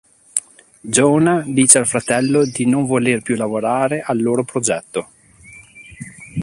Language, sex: Italian, male